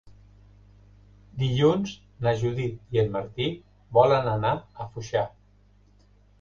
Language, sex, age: Catalan, male, 60-69